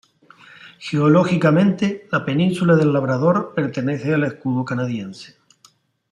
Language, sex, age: Spanish, male, 50-59